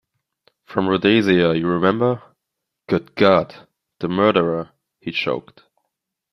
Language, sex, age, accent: English, male, 19-29, United States English